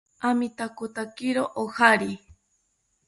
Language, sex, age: South Ucayali Ashéninka, female, under 19